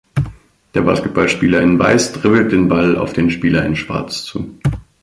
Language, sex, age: German, male, 19-29